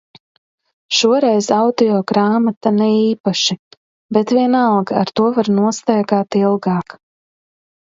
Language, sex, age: Latvian, female, 30-39